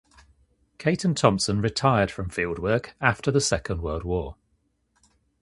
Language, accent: English, England English